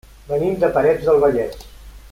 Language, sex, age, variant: Catalan, male, 60-69, Central